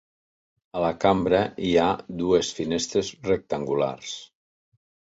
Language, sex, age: Catalan, male, 60-69